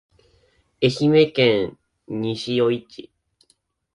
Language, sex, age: Japanese, male, 19-29